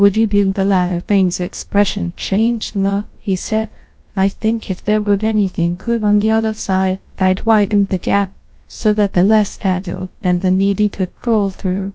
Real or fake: fake